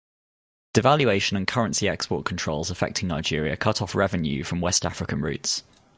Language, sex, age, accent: English, male, 30-39, England English